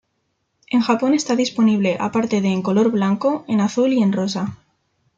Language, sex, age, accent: Spanish, female, 19-29, España: Centro-Sur peninsular (Madrid, Toledo, Castilla-La Mancha)